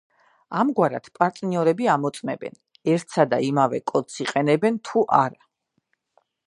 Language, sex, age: Georgian, female, 30-39